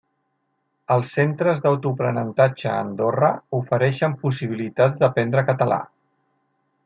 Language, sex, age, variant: Catalan, male, 50-59, Central